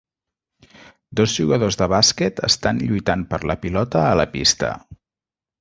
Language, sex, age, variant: Catalan, male, 40-49, Central